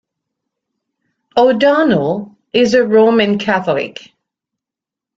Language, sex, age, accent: English, female, 50-59, England English